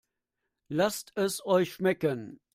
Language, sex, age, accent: German, male, 50-59, Deutschland Deutsch